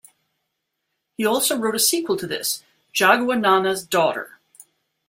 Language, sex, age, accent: English, female, 50-59, United States English